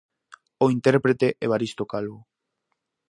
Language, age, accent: Galician, 19-29, Normativo (estándar)